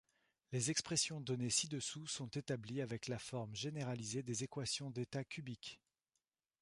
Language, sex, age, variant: French, male, 30-39, Français de métropole